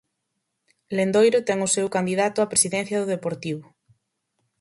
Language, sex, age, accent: Galician, female, 19-29, Normativo (estándar)